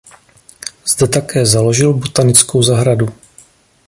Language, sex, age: Czech, male, 40-49